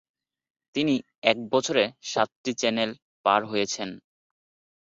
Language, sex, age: Bengali, male, 19-29